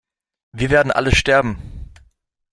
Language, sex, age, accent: German, male, 19-29, Deutschland Deutsch